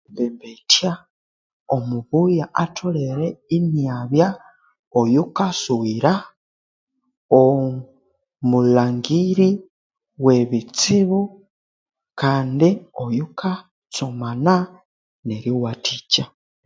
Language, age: Konzo, 19-29